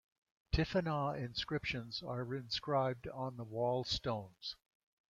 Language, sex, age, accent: English, male, 80-89, United States English